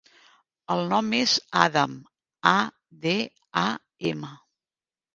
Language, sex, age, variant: Catalan, female, 50-59, Central